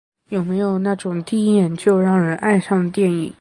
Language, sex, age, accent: Chinese, male, under 19, 出生地：江西省